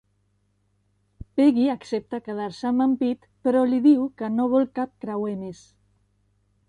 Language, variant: Catalan, Central